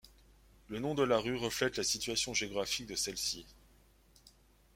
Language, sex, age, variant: French, male, 30-39, Français de métropole